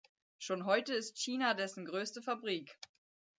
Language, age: German, 19-29